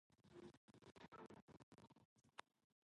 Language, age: English, 19-29